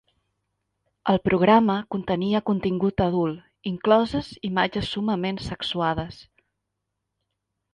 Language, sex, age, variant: Catalan, female, 30-39, Central